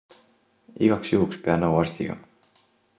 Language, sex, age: Estonian, male, 19-29